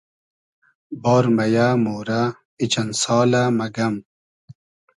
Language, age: Hazaragi, 30-39